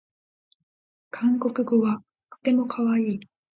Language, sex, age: Japanese, female, 19-29